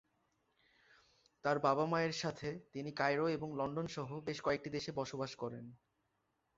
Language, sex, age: Bengali, male, 19-29